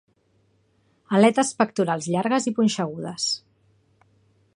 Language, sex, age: Catalan, female, 40-49